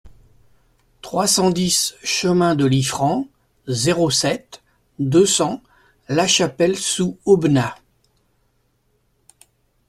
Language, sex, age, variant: French, male, 60-69, Français de métropole